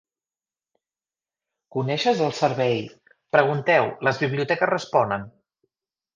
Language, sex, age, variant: Catalan, male, 40-49, Central